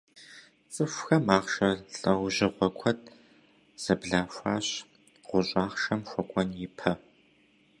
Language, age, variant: Kabardian, 19-29, Адыгэбзэ (Къэбэрдей, Кирил, псоми зэдай)